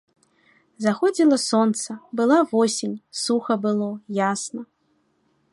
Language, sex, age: Belarusian, female, 19-29